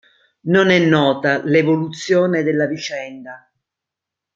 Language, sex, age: Italian, female, 50-59